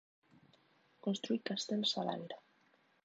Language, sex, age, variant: Catalan, female, 19-29, Central